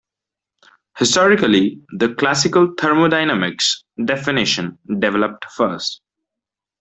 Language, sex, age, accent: English, male, 19-29, India and South Asia (India, Pakistan, Sri Lanka)